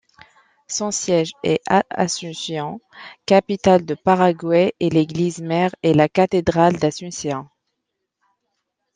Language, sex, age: French, female, 19-29